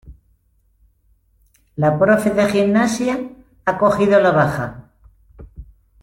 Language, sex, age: Spanish, female, 80-89